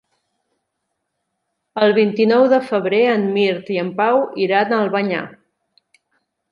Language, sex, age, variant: Catalan, female, 40-49, Central